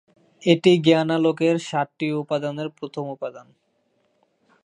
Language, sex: Bengali, male